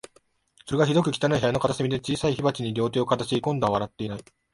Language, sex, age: Japanese, male, 19-29